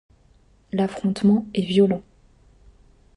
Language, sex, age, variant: French, female, 19-29, Français de métropole